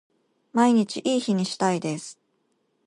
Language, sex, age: Japanese, female, 40-49